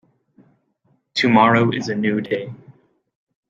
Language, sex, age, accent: English, male, 19-29, United States English